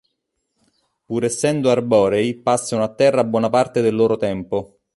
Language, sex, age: Italian, male, 40-49